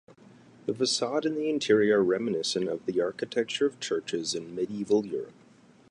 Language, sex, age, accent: English, male, 30-39, United States English